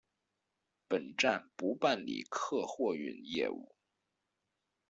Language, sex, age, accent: Chinese, male, 19-29, 出生地：北京市